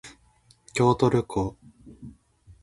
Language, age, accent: Japanese, 19-29, 標準語